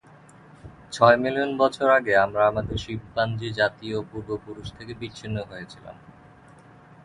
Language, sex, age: Bengali, male, 30-39